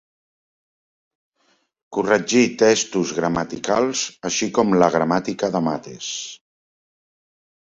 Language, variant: Catalan, Central